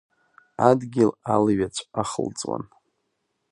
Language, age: Abkhazian, 30-39